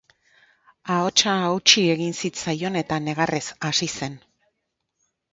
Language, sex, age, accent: Basque, female, 60-69, Mendebalekoa (Araba, Bizkaia, Gipuzkoako mendebaleko herri batzuk)